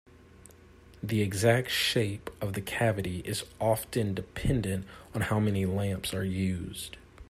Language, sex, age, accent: English, male, 19-29, United States English